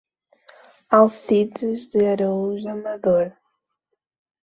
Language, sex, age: Portuguese, female, 19-29